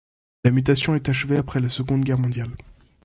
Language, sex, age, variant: French, male, under 19, Français de métropole